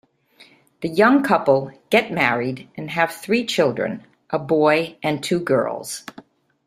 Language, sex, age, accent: English, female, 70-79, United States English